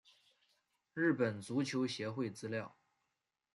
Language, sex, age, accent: Chinese, male, 19-29, 出生地：河南省